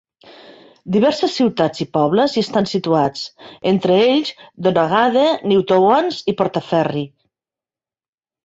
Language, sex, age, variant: Catalan, female, 50-59, Central